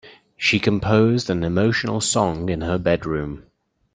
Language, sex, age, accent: English, male, 30-39, England English